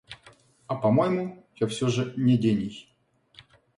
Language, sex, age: Russian, male, 40-49